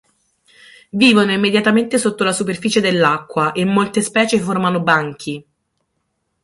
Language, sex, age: Italian, male, 30-39